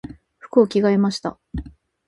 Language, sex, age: Japanese, female, 19-29